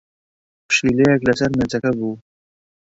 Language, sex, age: Central Kurdish, male, 30-39